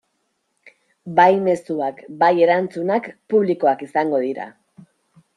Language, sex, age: Basque, female, 30-39